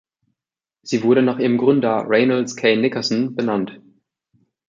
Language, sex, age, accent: German, male, 19-29, Deutschland Deutsch